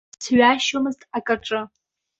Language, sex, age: Abkhazian, female, under 19